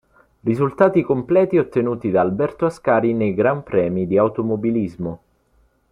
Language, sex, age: Italian, male, 19-29